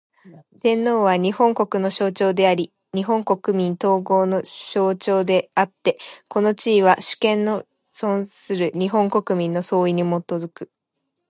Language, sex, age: Japanese, female, 19-29